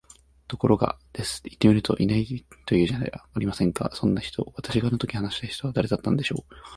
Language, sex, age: Japanese, male, 19-29